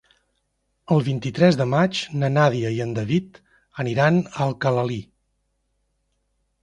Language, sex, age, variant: Catalan, male, 50-59, Central